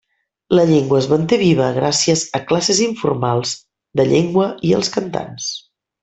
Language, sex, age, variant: Catalan, female, 40-49, Central